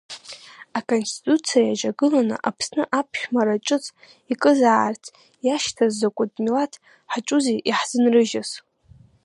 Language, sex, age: Abkhazian, female, 19-29